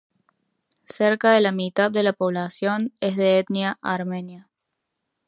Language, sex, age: Spanish, female, 19-29